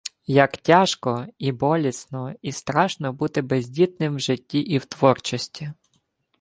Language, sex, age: Ukrainian, male, 19-29